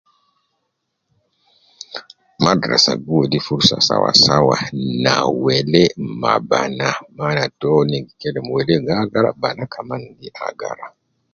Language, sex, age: Nubi, male, 50-59